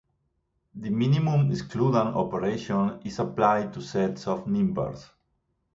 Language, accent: English, United States English